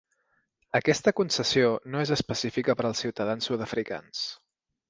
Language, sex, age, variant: Catalan, male, 30-39, Central